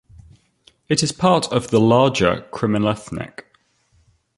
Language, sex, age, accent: English, male, 30-39, England English